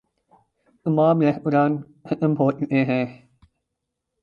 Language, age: Urdu, 19-29